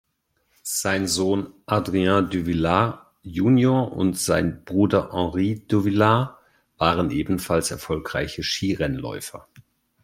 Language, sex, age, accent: German, male, 30-39, Deutschland Deutsch